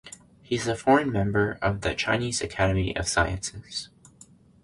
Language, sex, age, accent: English, male, under 19, Canadian English